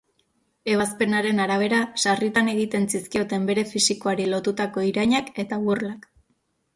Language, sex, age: Basque, female, 30-39